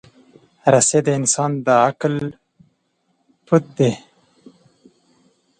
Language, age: Pashto, 30-39